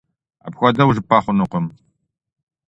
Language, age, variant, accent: Kabardian, 40-49, Адыгэбзэ (Къэбэрдей, Кирил, псоми зэдай), Джылэхъстэней (Gilahsteney)